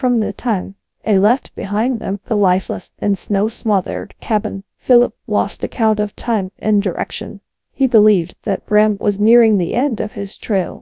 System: TTS, GradTTS